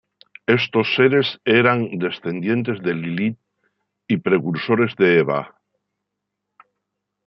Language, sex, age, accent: Spanish, male, 70-79, España: Norte peninsular (Asturias, Castilla y León, Cantabria, País Vasco, Navarra, Aragón, La Rioja, Guadalajara, Cuenca)